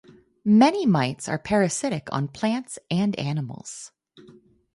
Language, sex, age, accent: English, female, 40-49, United States English